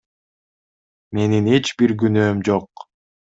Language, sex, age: Kyrgyz, male, 19-29